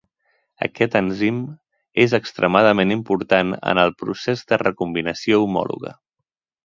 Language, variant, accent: Catalan, Central, central